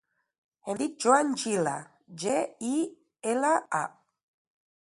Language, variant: Catalan, Nord-Occidental